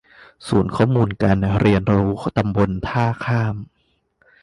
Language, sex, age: Thai, male, 19-29